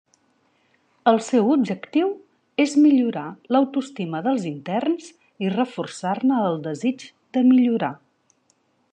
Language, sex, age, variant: Catalan, female, 50-59, Central